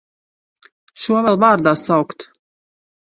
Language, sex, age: Latvian, female, 30-39